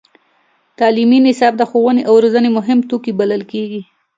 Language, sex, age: Pashto, female, 19-29